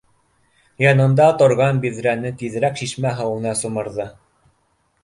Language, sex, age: Bashkir, male, 19-29